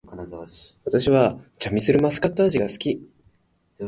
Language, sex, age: Japanese, male, 19-29